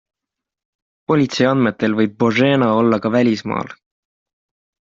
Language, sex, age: Estonian, male, 19-29